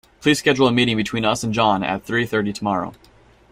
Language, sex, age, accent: English, male, 19-29, United States English